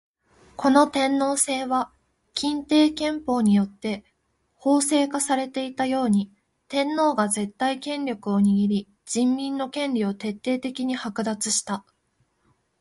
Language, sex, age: Japanese, female, 19-29